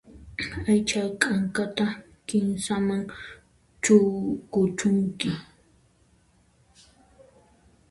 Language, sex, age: Puno Quechua, female, 19-29